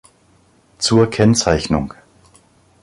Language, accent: German, Deutschland Deutsch